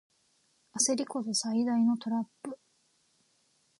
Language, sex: Japanese, female